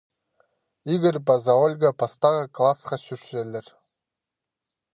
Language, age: Khakas, 19-29